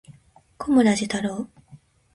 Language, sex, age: Japanese, female, 19-29